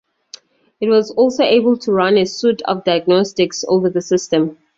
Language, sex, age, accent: English, female, 30-39, Southern African (South Africa, Zimbabwe, Namibia)